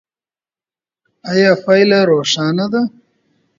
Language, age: Pashto, 30-39